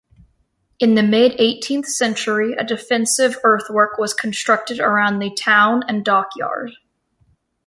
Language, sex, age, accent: English, female, 19-29, United States English